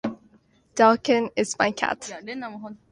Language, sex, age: English, female, 19-29